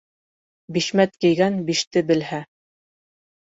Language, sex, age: Bashkir, female, 30-39